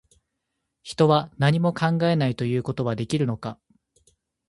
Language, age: Japanese, 19-29